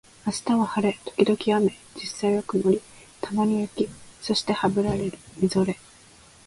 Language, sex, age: Japanese, female, 19-29